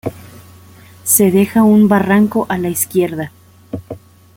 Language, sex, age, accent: Spanish, female, 30-39, México